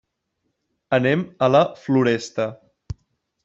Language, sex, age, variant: Catalan, male, 19-29, Central